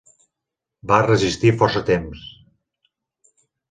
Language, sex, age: Catalan, male, 40-49